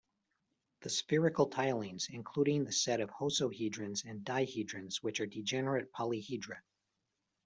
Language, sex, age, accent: English, male, 40-49, United States English